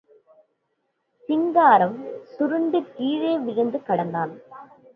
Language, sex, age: Tamil, female, 19-29